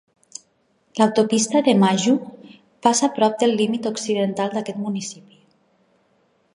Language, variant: Catalan, Nord-Occidental